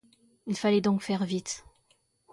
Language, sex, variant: French, female, Français de métropole